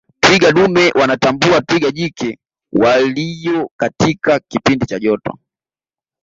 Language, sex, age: Swahili, male, 19-29